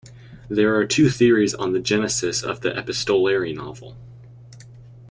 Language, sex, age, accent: English, male, under 19, United States English